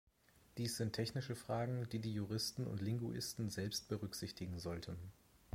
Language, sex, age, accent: German, male, 30-39, Deutschland Deutsch